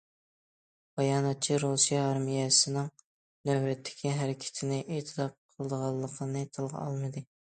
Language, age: Uyghur, 19-29